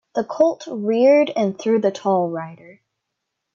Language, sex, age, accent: English, female, under 19, United States English